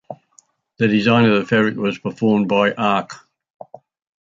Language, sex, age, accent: English, male, 70-79, Australian English